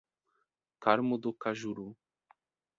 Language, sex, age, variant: Portuguese, male, 30-39, Portuguese (Brasil)